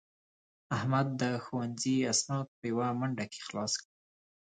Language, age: Pashto, 30-39